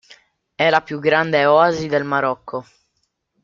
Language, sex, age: Italian, male, under 19